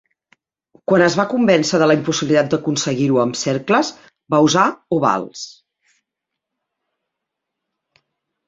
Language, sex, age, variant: Catalan, female, 50-59, Central